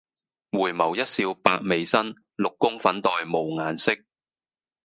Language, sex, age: Cantonese, male, 30-39